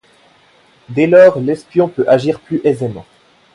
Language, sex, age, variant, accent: French, male, 19-29, Français d'Europe, Français de Suisse